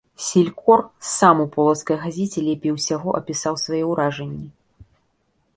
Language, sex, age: Belarusian, female, 30-39